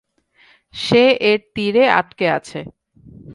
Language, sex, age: Bengali, female, 19-29